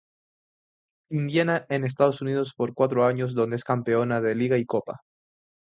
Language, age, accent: Spanish, 19-29, España: Islas Canarias